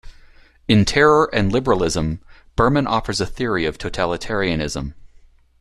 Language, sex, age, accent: English, male, 40-49, United States English